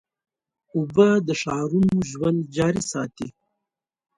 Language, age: Pashto, 19-29